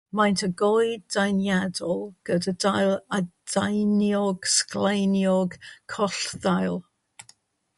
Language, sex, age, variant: Welsh, female, 60-69, South-Western Welsh